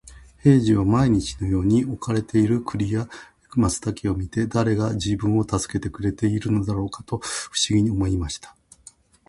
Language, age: Japanese, 60-69